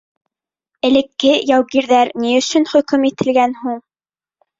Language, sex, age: Bashkir, female, under 19